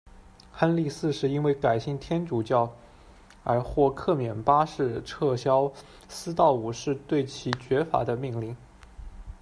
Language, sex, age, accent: Chinese, male, 19-29, 出生地：浙江省